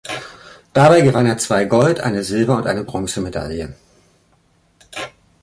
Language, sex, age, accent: German, male, 50-59, Deutschland Deutsch